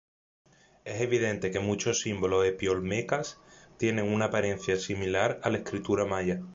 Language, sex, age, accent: Spanish, male, 19-29, España: Sur peninsular (Andalucia, Extremadura, Murcia)